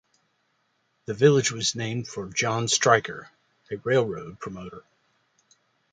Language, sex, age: English, male, 50-59